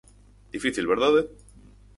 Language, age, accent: Galician, 19-29, Central (gheada)